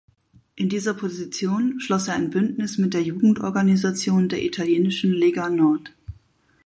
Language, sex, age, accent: German, female, 40-49, Deutschland Deutsch